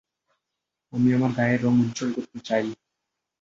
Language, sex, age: Bengali, male, 19-29